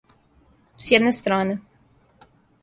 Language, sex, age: Serbian, female, 19-29